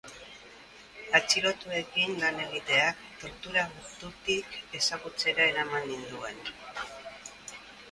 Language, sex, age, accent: Basque, female, 60-69, Erdialdekoa edo Nafarra (Gipuzkoa, Nafarroa)